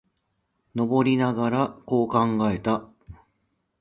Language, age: Japanese, 30-39